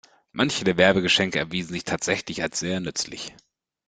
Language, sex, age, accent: German, male, 30-39, Deutschland Deutsch